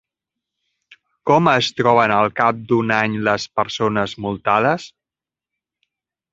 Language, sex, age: Catalan, male, 40-49